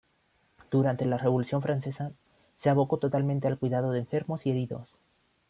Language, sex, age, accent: Spanish, male, 19-29, México